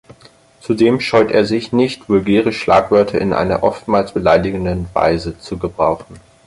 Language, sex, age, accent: German, male, under 19, Deutschland Deutsch